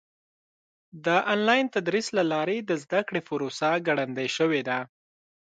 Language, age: Pashto, 19-29